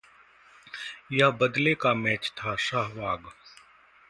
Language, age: Hindi, 40-49